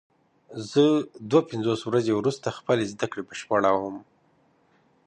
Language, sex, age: Pashto, male, 30-39